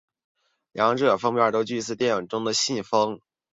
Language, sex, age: Chinese, male, 19-29